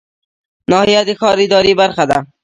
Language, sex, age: Pashto, female, under 19